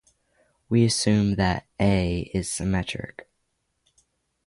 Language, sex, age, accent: English, male, under 19, United States English